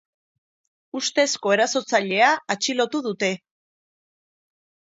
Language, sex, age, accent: Basque, female, 50-59, Erdialdekoa edo Nafarra (Gipuzkoa, Nafarroa)